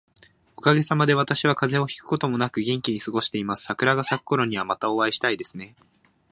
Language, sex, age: Japanese, male, 19-29